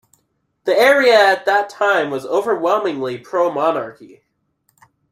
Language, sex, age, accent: English, male, under 19, United States English